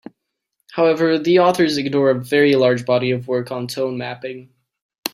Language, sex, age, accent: English, male, 19-29, United States English